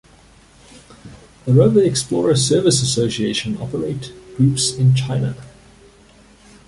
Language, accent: English, Southern African (South Africa, Zimbabwe, Namibia)